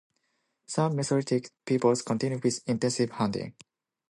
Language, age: English, 19-29